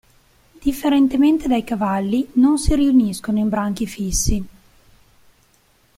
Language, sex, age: Italian, female, 40-49